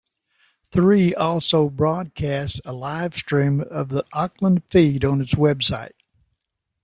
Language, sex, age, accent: English, male, 90+, United States English